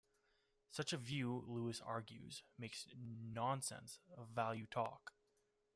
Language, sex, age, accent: English, male, 19-29, Canadian English